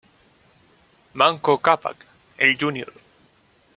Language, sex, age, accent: Spanish, male, 19-29, Chileno: Chile, Cuyo